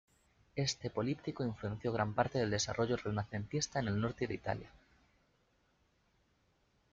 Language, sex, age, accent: Spanish, male, 19-29, España: Sur peninsular (Andalucia, Extremadura, Murcia)